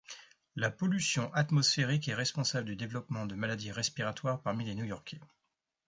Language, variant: French, Français de métropole